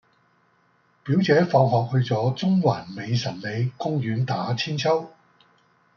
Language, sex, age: Cantonese, male, 50-59